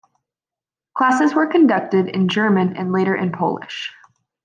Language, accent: English, United States English